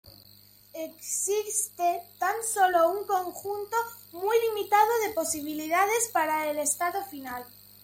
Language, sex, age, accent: Spanish, female, under 19, España: Centro-Sur peninsular (Madrid, Toledo, Castilla-La Mancha)